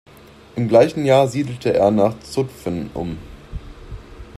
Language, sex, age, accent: German, male, 19-29, Deutschland Deutsch